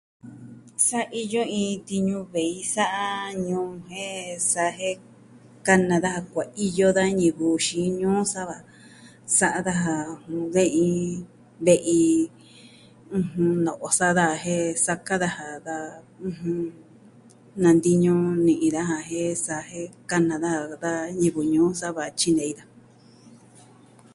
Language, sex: Southwestern Tlaxiaco Mixtec, female